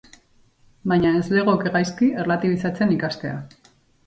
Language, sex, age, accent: Basque, female, 40-49, Erdialdekoa edo Nafarra (Gipuzkoa, Nafarroa)